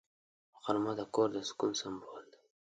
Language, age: Pashto, under 19